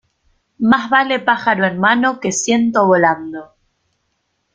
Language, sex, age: Spanish, female, 30-39